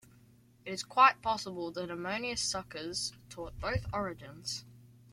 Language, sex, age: English, male, under 19